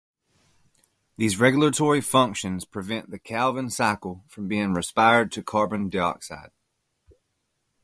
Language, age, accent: English, 30-39, United States English